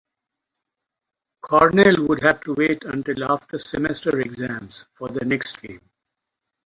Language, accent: English, India and South Asia (India, Pakistan, Sri Lanka)